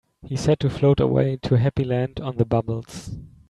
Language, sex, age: English, male, 19-29